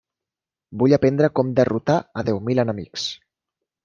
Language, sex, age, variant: Catalan, male, 30-39, Central